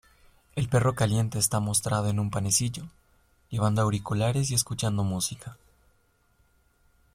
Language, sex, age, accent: Spanish, male, 19-29, Andino-Pacífico: Colombia, Perú, Ecuador, oeste de Bolivia y Venezuela andina